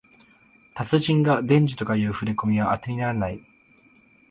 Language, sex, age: Japanese, male, 19-29